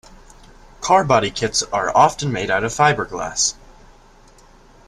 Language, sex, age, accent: English, male, under 19, United States English